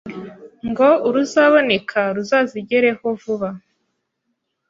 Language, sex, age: Kinyarwanda, female, 19-29